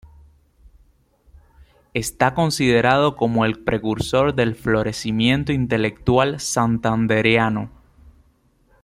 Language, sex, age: Spanish, male, 19-29